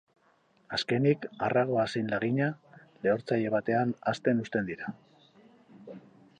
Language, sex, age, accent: Basque, male, 50-59, Mendebalekoa (Araba, Bizkaia, Gipuzkoako mendebaleko herri batzuk)